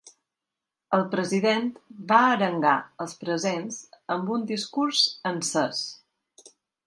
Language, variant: Catalan, Balear